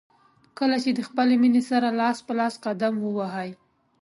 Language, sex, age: Pashto, female, 19-29